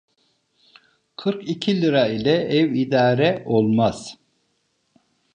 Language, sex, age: Turkish, male, 50-59